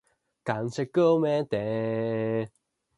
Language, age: English, 19-29